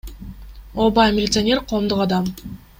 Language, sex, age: Kyrgyz, female, 19-29